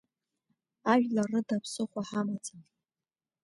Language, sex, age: Abkhazian, female, under 19